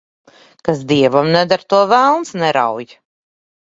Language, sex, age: Latvian, female, 40-49